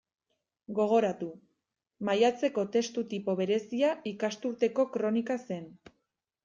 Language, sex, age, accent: Basque, female, 19-29, Erdialdekoa edo Nafarra (Gipuzkoa, Nafarroa)